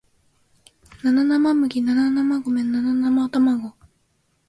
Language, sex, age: Japanese, female, under 19